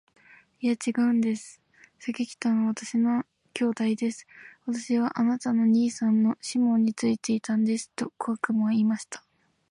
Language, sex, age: Japanese, female, 19-29